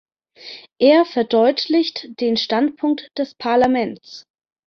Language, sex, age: German, female, 30-39